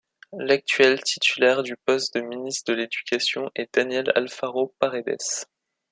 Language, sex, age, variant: French, male, under 19, Français de métropole